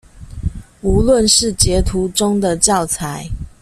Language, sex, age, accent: Chinese, female, 40-49, 出生地：臺南市